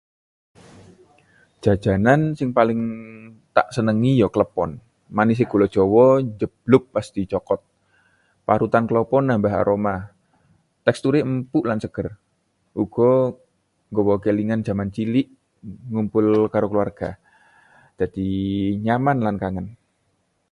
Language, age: Javanese, 30-39